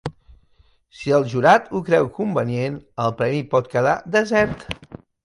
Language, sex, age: Catalan, male, 50-59